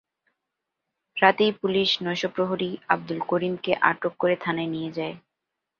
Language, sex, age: Bengali, female, 19-29